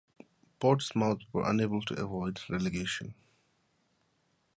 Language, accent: English, United States English